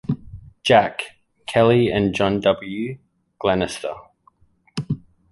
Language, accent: English, Australian English